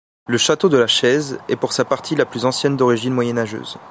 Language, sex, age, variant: French, male, 19-29, Français de métropole